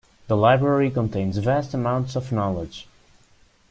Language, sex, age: English, male, under 19